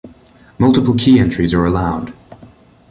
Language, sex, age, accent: English, male, 19-29, United States English